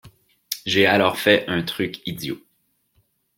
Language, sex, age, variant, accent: French, male, 30-39, Français d'Amérique du Nord, Français du Canada